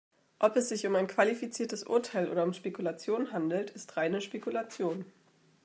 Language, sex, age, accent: German, female, 19-29, Deutschland Deutsch